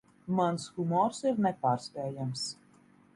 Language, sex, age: Latvian, female, 40-49